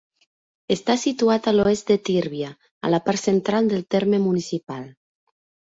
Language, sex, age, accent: Catalan, female, 19-29, central; nord-occidental